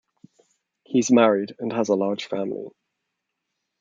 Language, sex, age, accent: English, male, 19-29, England English